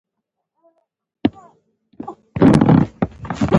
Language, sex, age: Pashto, female, 19-29